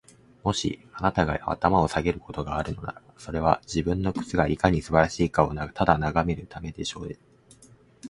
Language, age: Japanese, 19-29